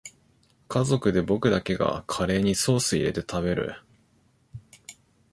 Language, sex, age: Japanese, male, 19-29